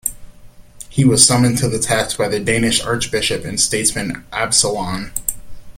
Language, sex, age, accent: English, male, 30-39, United States English